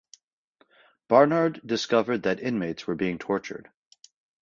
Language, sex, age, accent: English, male, 30-39, United States English